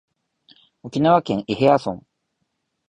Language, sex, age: Japanese, male, 19-29